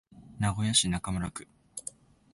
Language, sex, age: Japanese, male, 19-29